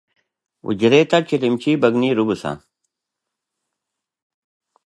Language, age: Pashto, 30-39